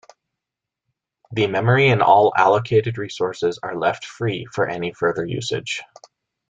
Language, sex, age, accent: English, male, 19-29, United States English